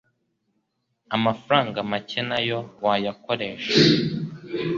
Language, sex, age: Kinyarwanda, male, 19-29